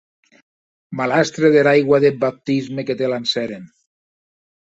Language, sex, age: Occitan, male, 60-69